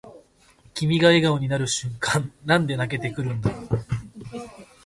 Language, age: Japanese, 19-29